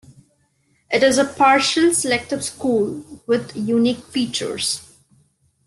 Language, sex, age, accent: English, female, 19-29, India and South Asia (India, Pakistan, Sri Lanka)